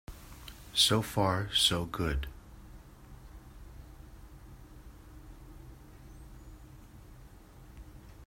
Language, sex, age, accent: English, male, 50-59, United States English